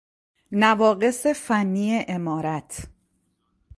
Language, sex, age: Persian, female, 40-49